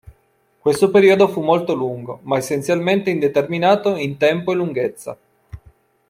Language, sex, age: Italian, male, 40-49